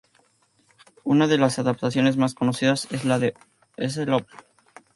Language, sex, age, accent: Spanish, male, 19-29, México